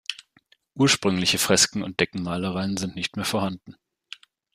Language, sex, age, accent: German, male, 19-29, Deutschland Deutsch